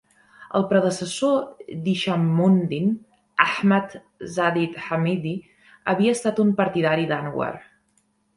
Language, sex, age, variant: Catalan, female, 30-39, Central